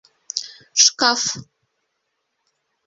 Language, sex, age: Bashkir, female, 30-39